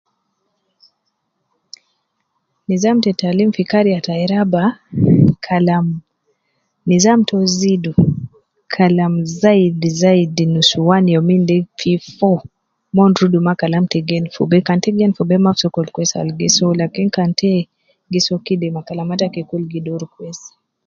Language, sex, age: Nubi, female, 30-39